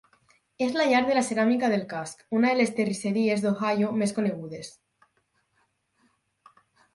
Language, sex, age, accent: Catalan, female, under 19, valencià